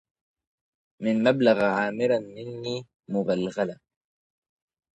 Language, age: Arabic, under 19